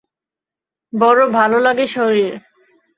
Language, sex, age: Bengali, female, 19-29